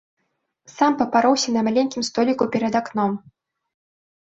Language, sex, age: Belarusian, female, 19-29